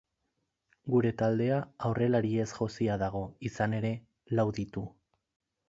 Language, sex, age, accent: Basque, male, 19-29, Mendebalekoa (Araba, Bizkaia, Gipuzkoako mendebaleko herri batzuk)